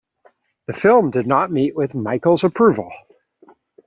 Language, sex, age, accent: English, male, 40-49, Canadian English